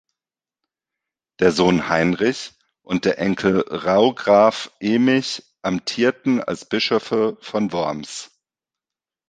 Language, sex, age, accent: German, male, 30-39, Deutschland Deutsch